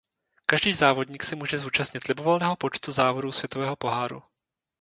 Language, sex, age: Czech, male, 19-29